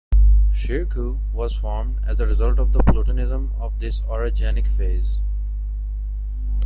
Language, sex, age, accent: English, male, 19-29, India and South Asia (India, Pakistan, Sri Lanka)